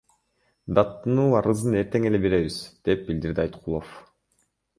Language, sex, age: Kyrgyz, male, under 19